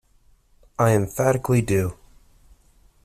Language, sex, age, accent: English, male, 19-29, United States English